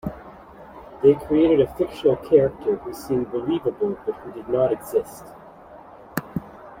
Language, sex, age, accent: English, male, 40-49, Canadian English